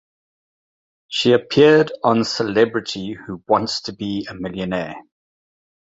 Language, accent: English, Southern African (South Africa, Zimbabwe, Namibia)